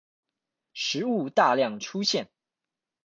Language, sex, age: Chinese, male, 19-29